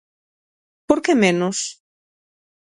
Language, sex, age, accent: Galician, female, 19-29, Oriental (común en zona oriental); Normativo (estándar)